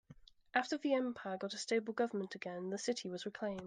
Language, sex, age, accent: English, female, 19-29, England English